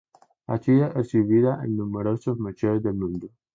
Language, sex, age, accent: Spanish, male, under 19, Andino-Pacífico: Colombia, Perú, Ecuador, oeste de Bolivia y Venezuela andina